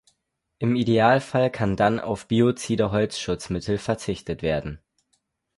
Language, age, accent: German, under 19, Deutschland Deutsch